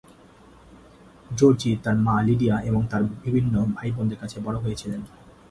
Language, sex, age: Bengali, male, 19-29